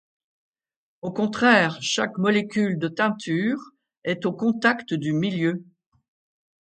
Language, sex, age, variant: French, female, 60-69, Français de métropole